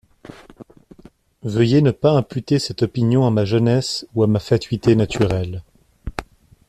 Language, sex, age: French, male, 30-39